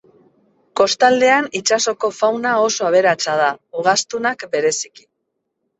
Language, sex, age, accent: Basque, female, 50-59, Mendebalekoa (Araba, Bizkaia, Gipuzkoako mendebaleko herri batzuk)